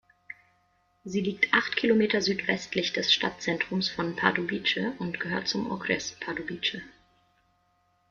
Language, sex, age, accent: German, female, 19-29, Deutschland Deutsch